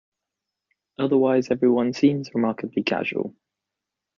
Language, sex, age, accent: English, male, 19-29, England English